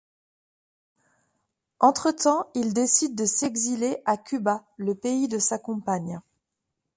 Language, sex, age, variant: French, female, 30-39, Français de métropole